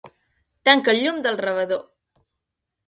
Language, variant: Catalan, Central